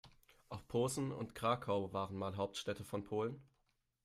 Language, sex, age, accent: German, male, 19-29, Deutschland Deutsch